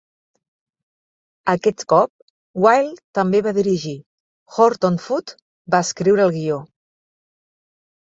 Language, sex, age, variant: Catalan, female, 40-49, Central